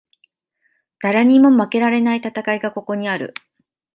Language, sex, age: Japanese, female, 40-49